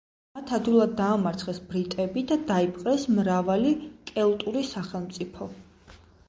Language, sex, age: Georgian, female, 30-39